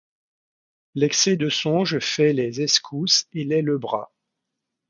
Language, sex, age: French, male, 60-69